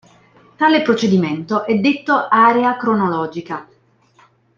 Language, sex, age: Italian, female, 30-39